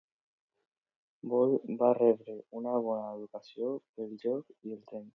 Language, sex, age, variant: Catalan, male, under 19, Alacantí